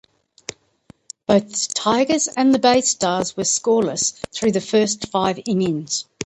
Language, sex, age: English, female, 60-69